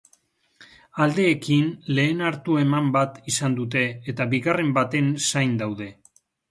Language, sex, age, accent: Basque, male, 50-59, Mendebalekoa (Araba, Bizkaia, Gipuzkoako mendebaleko herri batzuk)